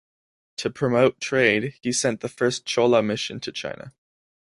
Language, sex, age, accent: English, male, under 19, United States English